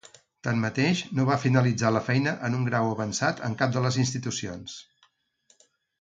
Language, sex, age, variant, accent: Catalan, male, 50-59, Central, central